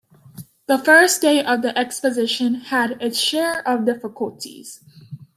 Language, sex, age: English, female, under 19